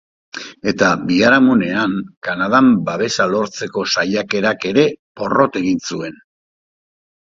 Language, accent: Basque, Erdialdekoa edo Nafarra (Gipuzkoa, Nafarroa)